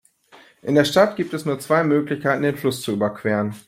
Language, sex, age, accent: German, male, 30-39, Deutschland Deutsch